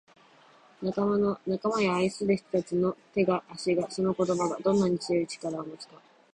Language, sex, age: Japanese, female, under 19